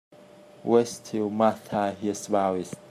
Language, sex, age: English, male, 19-29